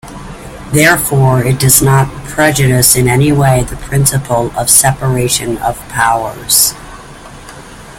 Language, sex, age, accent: English, female, 50-59, United States English